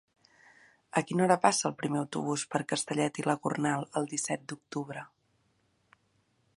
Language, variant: Catalan, Central